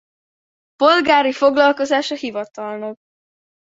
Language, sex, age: Hungarian, female, under 19